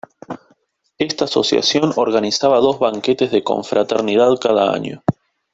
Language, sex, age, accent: Spanish, male, 19-29, Rioplatense: Argentina, Uruguay, este de Bolivia, Paraguay